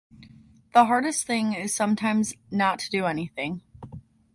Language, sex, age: English, female, under 19